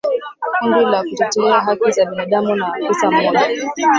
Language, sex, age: Swahili, female, 19-29